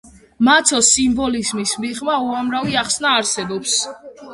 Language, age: Georgian, under 19